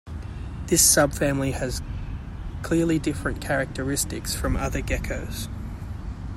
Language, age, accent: English, 30-39, Australian English